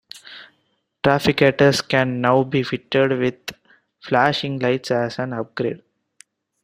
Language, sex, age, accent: English, male, 19-29, India and South Asia (India, Pakistan, Sri Lanka)